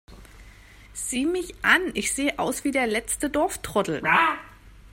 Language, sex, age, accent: German, female, 19-29, Deutschland Deutsch